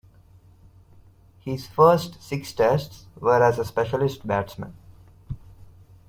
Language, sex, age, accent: English, male, 19-29, India and South Asia (India, Pakistan, Sri Lanka)